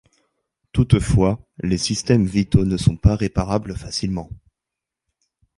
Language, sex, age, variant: French, male, 19-29, Français de métropole